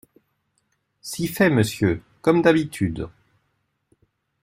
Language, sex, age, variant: French, male, 19-29, Français de métropole